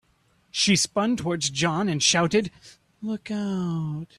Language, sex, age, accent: English, male, 30-39, United States English